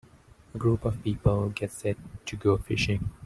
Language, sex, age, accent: English, male, 19-29, India and South Asia (India, Pakistan, Sri Lanka)